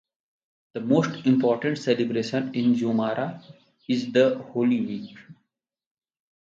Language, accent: English, India and South Asia (India, Pakistan, Sri Lanka)